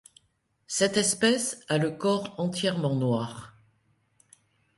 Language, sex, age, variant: French, female, 60-69, Français de métropole